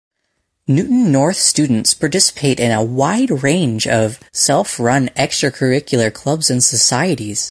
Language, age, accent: English, 19-29, Canadian English